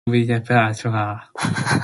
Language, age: Luo (Kenya and Tanzania), under 19